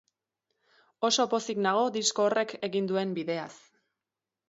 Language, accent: Basque, Erdialdekoa edo Nafarra (Gipuzkoa, Nafarroa)